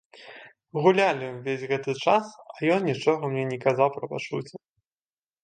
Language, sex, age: Belarusian, male, 19-29